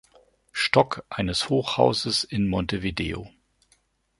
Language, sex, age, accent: German, male, 50-59, Deutschland Deutsch